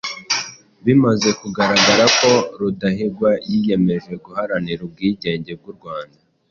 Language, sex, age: Kinyarwanda, male, 19-29